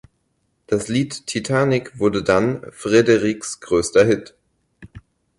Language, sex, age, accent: German, male, 19-29, Deutschland Deutsch